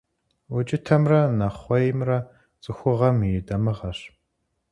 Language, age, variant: Kabardian, 19-29, Адыгэбзэ (Къэбэрдей, Кирил, псоми зэдай)